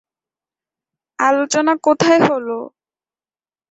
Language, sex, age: Bengali, female, 19-29